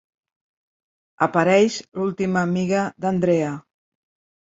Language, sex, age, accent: Catalan, female, 50-59, Barceloní